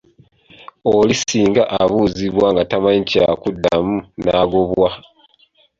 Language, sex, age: Ganda, male, 19-29